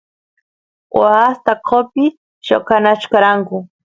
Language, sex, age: Santiago del Estero Quichua, female, 19-29